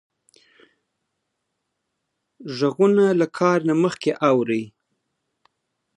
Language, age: Pashto, 40-49